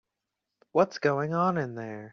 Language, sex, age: English, male, 19-29